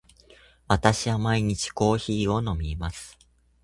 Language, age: Japanese, 19-29